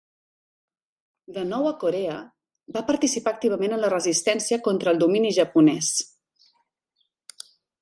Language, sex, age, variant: Catalan, female, 30-39, Central